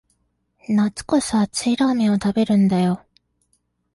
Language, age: Japanese, 19-29